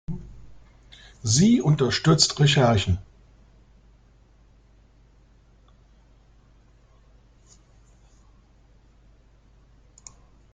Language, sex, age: German, male, 50-59